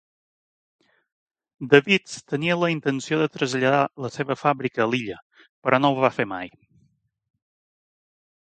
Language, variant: Catalan, Balear